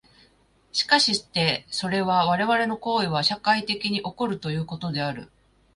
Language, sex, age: Japanese, female, 40-49